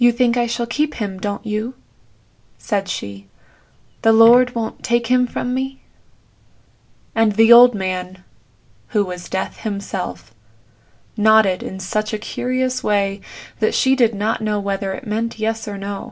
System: none